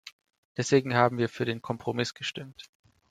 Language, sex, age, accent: German, male, 19-29, Deutschland Deutsch